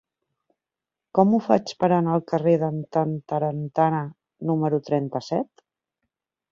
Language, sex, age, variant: Catalan, female, 40-49, Central